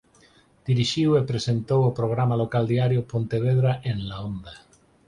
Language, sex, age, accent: Galician, male, 40-49, Normativo (estándar)